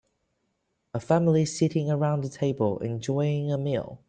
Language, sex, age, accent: English, male, 19-29, England English